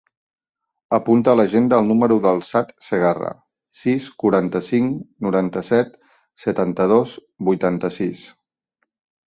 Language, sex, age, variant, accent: Catalan, male, 40-49, Central, gironí